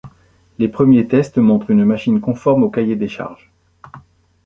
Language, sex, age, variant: French, male, 50-59, Français de métropole